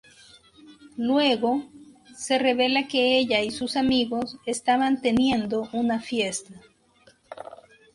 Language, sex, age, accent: Spanish, female, 19-29, América central